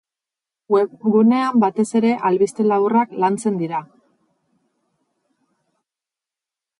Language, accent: Basque, Erdialdekoa edo Nafarra (Gipuzkoa, Nafarroa)